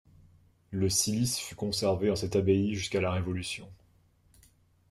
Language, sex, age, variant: French, male, 19-29, Français de métropole